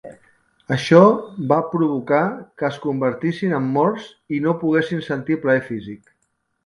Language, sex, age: Catalan, female, 50-59